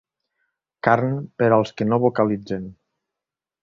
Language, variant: Catalan, Nord-Occidental